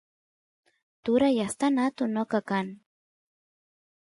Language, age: Santiago del Estero Quichua, 30-39